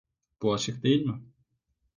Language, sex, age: Turkish, male, 19-29